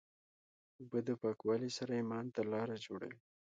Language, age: Pashto, 19-29